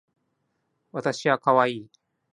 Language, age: Japanese, 40-49